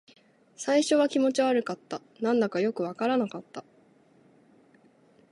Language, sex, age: Japanese, female, 19-29